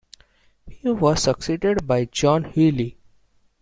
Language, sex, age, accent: English, male, 19-29, India and South Asia (India, Pakistan, Sri Lanka)